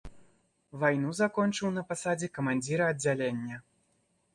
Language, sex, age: Belarusian, male, 19-29